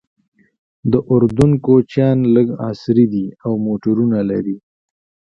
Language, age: Pashto, 19-29